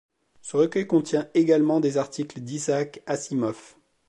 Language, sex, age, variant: French, male, 30-39, Français de métropole